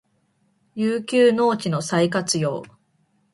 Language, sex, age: Japanese, female, 19-29